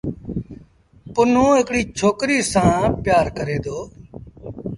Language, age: Sindhi Bhil, 40-49